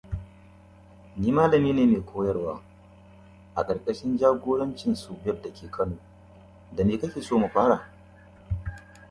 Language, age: English, 30-39